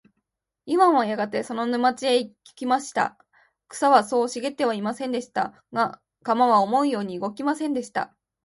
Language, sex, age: Japanese, female, 19-29